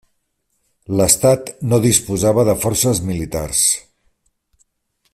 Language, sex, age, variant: Catalan, male, 60-69, Central